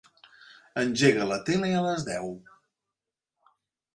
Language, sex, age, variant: Catalan, male, 40-49, Central